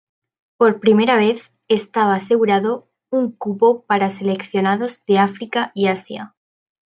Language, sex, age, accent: Spanish, female, 19-29, España: Sur peninsular (Andalucia, Extremadura, Murcia)